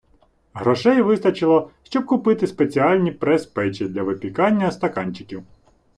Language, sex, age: Ukrainian, male, 30-39